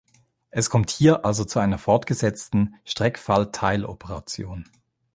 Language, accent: German, Schweizerdeutsch